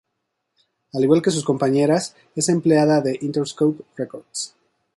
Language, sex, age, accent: Spanish, male, 30-39, México